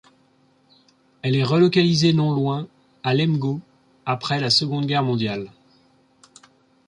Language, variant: French, Français de métropole